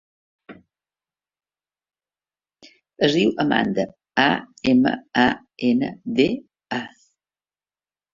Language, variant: Catalan, Central